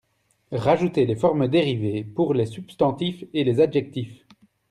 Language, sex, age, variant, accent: French, male, 30-39, Français d'Europe, Français de Belgique